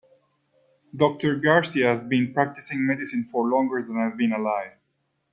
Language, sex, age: English, male, 30-39